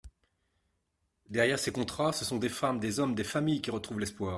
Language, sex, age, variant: French, male, 50-59, Français de métropole